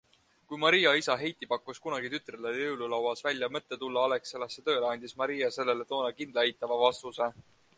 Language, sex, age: Estonian, male, 19-29